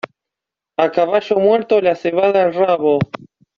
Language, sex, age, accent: Spanish, male, 19-29, Rioplatense: Argentina, Uruguay, este de Bolivia, Paraguay